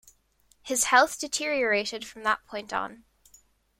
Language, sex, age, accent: English, female, 19-29, Irish English